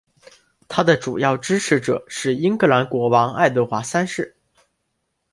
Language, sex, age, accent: Chinese, male, under 19, 出生地：辽宁省